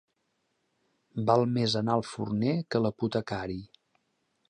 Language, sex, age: Catalan, male, 40-49